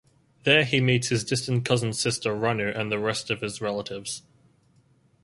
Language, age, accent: English, 19-29, Australian English